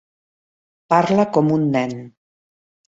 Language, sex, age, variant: Catalan, female, 50-59, Central